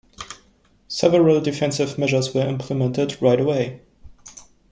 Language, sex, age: English, male, 19-29